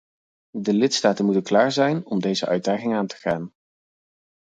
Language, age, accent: Dutch, 30-39, Nederlands Nederlands